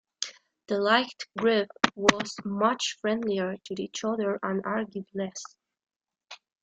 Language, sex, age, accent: English, female, 19-29, England English